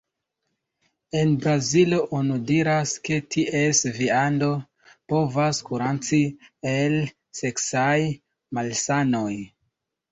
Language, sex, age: Esperanto, male, 19-29